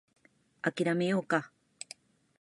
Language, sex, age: Japanese, female, 40-49